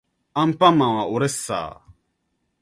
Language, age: Japanese, 19-29